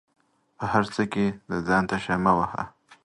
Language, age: Pashto, 19-29